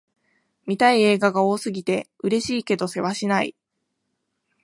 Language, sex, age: Japanese, female, 19-29